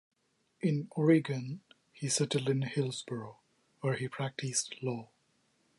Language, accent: English, India and South Asia (India, Pakistan, Sri Lanka)